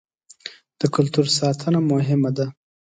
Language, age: Pashto, 19-29